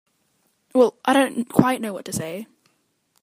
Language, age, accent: English, under 19, Australian English